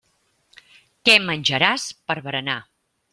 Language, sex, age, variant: Catalan, female, 40-49, Central